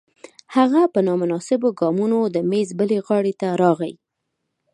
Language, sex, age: Pashto, female, 19-29